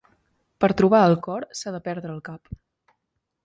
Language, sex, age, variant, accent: Catalan, female, 19-29, Central, central